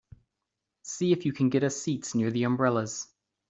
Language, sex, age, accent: English, male, 30-39, United States English